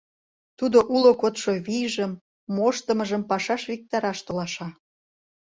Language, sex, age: Mari, female, 30-39